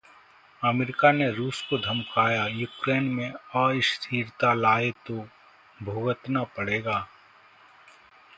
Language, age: Hindi, 40-49